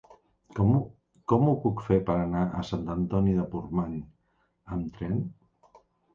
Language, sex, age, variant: Catalan, male, 50-59, Central